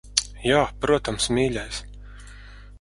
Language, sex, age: Latvian, male, 30-39